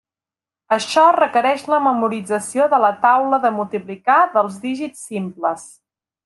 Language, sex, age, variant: Catalan, female, 30-39, Central